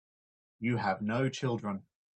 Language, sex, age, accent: English, male, 30-39, Australian English